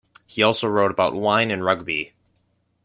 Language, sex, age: English, male, under 19